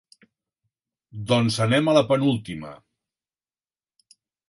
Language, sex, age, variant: Catalan, male, 70-79, Septentrional